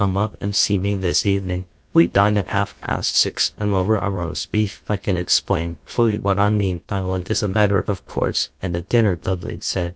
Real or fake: fake